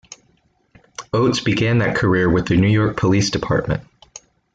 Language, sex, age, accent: English, male, 19-29, United States English